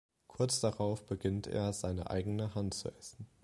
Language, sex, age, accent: German, male, 19-29, Deutschland Deutsch